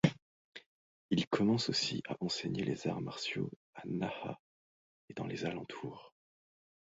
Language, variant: French, Français de métropole